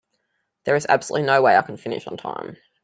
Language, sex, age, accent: English, female, 30-39, Australian English